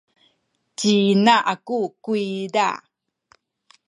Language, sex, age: Sakizaya, female, 50-59